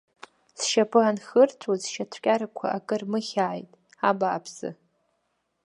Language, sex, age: Abkhazian, female, under 19